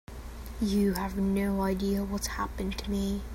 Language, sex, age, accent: English, female, under 19, England English